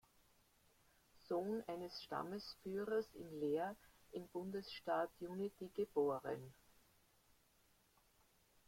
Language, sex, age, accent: German, female, 70-79, Österreichisches Deutsch